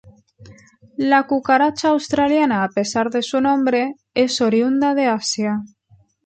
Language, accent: Spanish, España: Centro-Sur peninsular (Madrid, Toledo, Castilla-La Mancha)